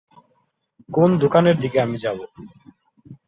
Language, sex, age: Bengali, male, under 19